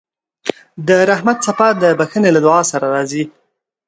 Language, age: Pashto, 19-29